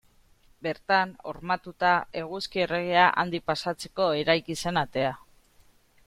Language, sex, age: Basque, female, 30-39